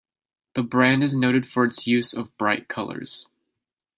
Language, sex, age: English, male, 19-29